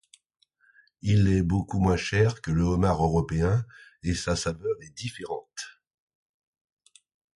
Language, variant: French, Français de métropole